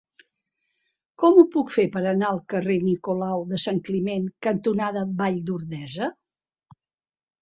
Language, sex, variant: Catalan, female, Central